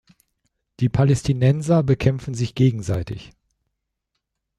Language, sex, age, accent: German, male, 40-49, Deutschland Deutsch